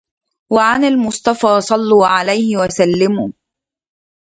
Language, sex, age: Arabic, female, 19-29